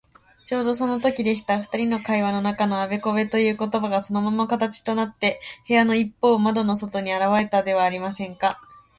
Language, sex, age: Japanese, female, 19-29